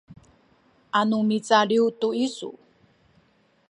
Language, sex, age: Sakizaya, female, 50-59